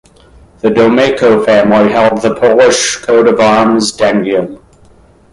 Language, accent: English, United States English